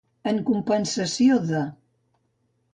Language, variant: Catalan, Central